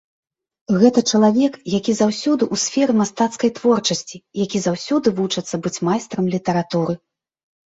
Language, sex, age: Belarusian, female, 19-29